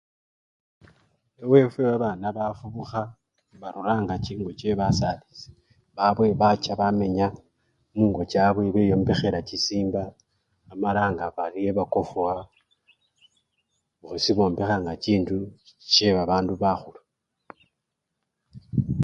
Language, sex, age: Luyia, male, 19-29